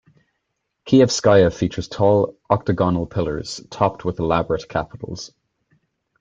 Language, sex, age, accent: English, male, 19-29, Irish English